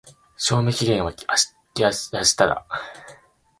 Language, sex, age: Japanese, male, 19-29